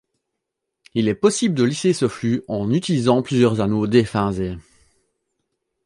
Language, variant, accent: French, Français d'Europe, Français de Belgique